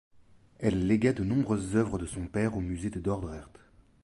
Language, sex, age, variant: French, male, 30-39, Français de métropole